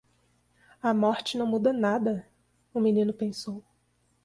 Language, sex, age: Portuguese, female, 30-39